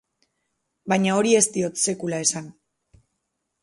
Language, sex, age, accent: Basque, female, 19-29, Mendebalekoa (Araba, Bizkaia, Gipuzkoako mendebaleko herri batzuk)